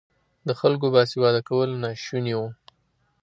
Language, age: Pashto, 30-39